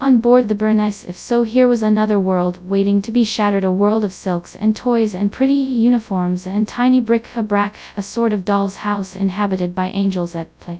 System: TTS, FastPitch